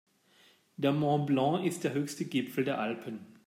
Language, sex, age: German, male, 40-49